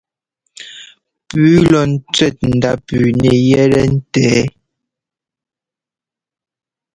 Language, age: Ngomba, 19-29